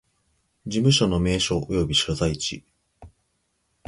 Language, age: Japanese, 19-29